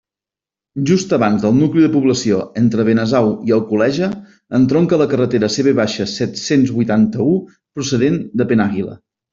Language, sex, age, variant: Catalan, male, 40-49, Central